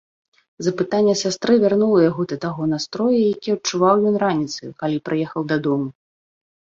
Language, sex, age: Belarusian, female, 30-39